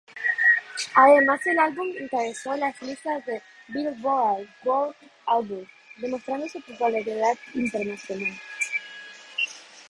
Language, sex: Spanish, female